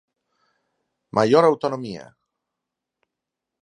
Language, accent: Galician, Normativo (estándar)